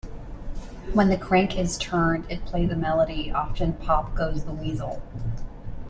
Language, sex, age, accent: English, female, 19-29, United States English